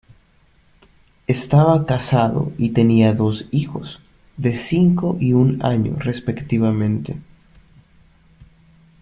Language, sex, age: Spanish, male, under 19